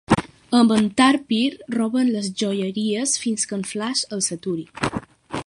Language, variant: Catalan, Balear